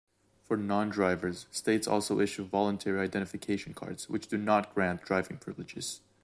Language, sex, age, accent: English, male, 19-29, United States English